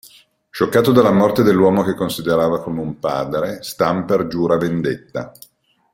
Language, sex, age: Italian, male, 50-59